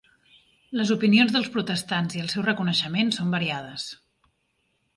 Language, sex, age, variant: Catalan, female, 40-49, Central